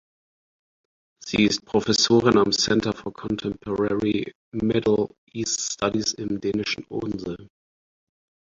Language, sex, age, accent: German, male, 30-39, Deutschland Deutsch